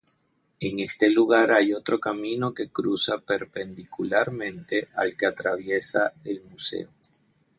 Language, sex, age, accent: Spanish, male, 40-49, Caribe: Cuba, Venezuela, Puerto Rico, República Dominicana, Panamá, Colombia caribeña, México caribeño, Costa del golfo de México